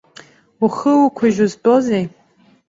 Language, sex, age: Abkhazian, female, under 19